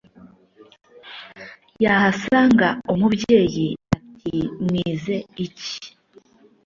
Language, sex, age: Kinyarwanda, female, 30-39